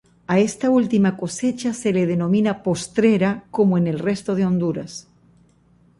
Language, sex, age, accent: Spanish, female, 60-69, Caribe: Cuba, Venezuela, Puerto Rico, República Dominicana, Panamá, Colombia caribeña, México caribeño, Costa del golfo de México